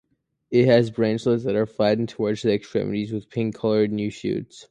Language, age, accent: English, under 19, United States English